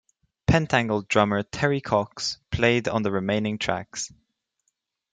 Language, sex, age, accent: English, male, under 19, England English